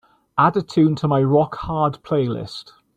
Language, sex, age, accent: English, male, 60-69, Welsh English